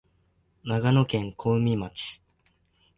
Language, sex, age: Japanese, male, 19-29